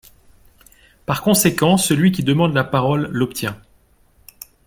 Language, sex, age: French, male, 40-49